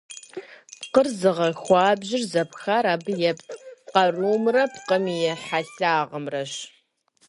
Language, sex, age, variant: Kabardian, female, 30-39, Адыгэбзэ (Къэбэрдей, Кирил, псоми зэдай)